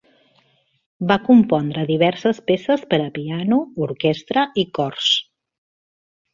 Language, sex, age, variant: Catalan, female, 40-49, Central